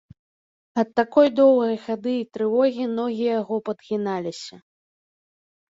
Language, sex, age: Belarusian, female, 19-29